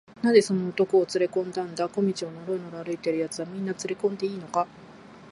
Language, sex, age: Japanese, female, 30-39